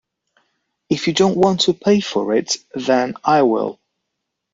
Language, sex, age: English, male, 30-39